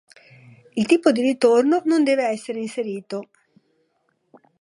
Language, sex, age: Italian, female, 60-69